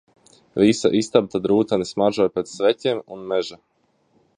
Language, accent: Latvian, Vidus dialekts